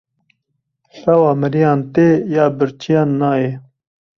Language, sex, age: Kurdish, male, 30-39